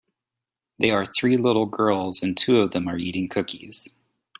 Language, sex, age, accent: English, male, 30-39, United States English